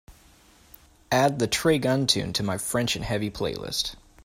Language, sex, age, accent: English, male, 19-29, United States English